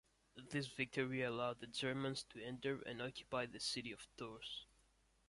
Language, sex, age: English, male, under 19